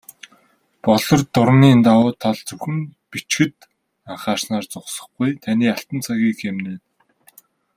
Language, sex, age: Mongolian, male, 19-29